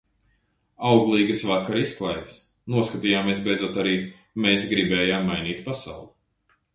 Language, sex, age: Latvian, male, 30-39